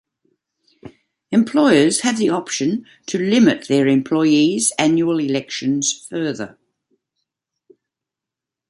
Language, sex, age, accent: English, female, 80-89, Australian English